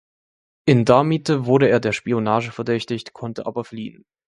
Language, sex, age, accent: German, male, 19-29, Deutschland Deutsch